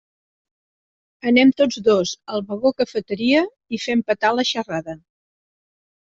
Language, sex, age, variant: Catalan, female, 60-69, Central